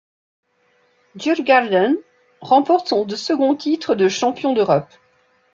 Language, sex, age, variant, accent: French, female, 50-59, Français d'Europe, Français de Suisse